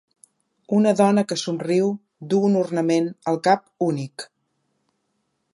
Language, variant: Catalan, Central